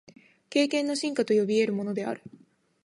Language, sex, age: Japanese, female, 19-29